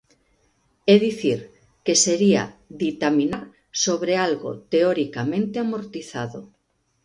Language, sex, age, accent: Galician, female, 50-59, Oriental (común en zona oriental)